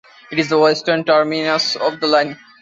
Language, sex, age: English, male, 19-29